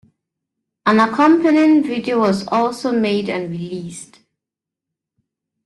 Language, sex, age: English, female, 30-39